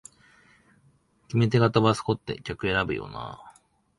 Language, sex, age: Japanese, male, 19-29